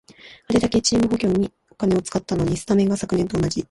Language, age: Japanese, 19-29